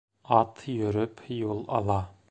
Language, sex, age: Bashkir, male, 30-39